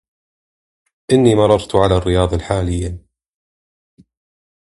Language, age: Arabic, 19-29